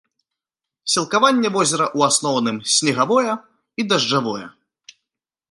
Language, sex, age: Belarusian, male, 19-29